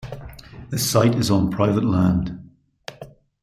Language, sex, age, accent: English, male, 60-69, Irish English